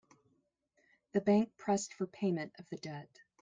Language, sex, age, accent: English, female, 40-49, United States English